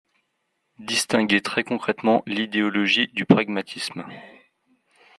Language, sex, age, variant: French, male, 30-39, Français de métropole